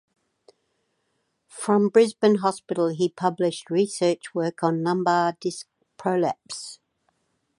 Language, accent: English, Australian English